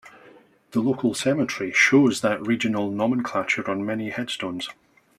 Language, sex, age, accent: English, male, 40-49, Scottish English